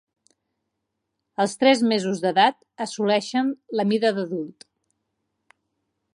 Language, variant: Catalan, Central